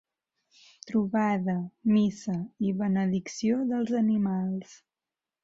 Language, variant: Catalan, Central